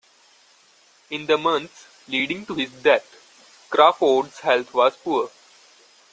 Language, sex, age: English, male, under 19